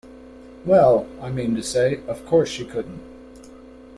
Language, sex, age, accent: English, male, 40-49, United States English